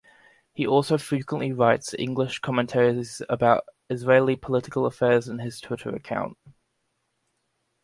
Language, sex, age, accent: English, male, under 19, Australian English